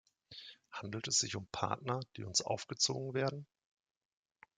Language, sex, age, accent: German, male, 30-39, Deutschland Deutsch